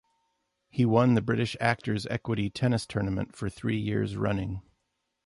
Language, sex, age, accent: English, male, 40-49, United States English